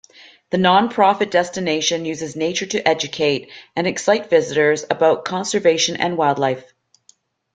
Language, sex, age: English, female, 50-59